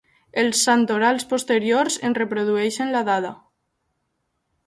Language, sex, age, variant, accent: Catalan, female, 19-29, Valencià meridional, valencià